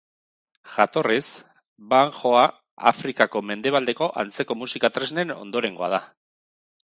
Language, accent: Basque, Erdialdekoa edo Nafarra (Gipuzkoa, Nafarroa)